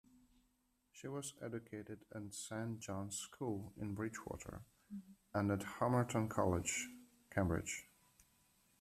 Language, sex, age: English, male, 30-39